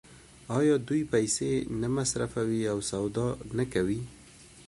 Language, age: Pashto, 19-29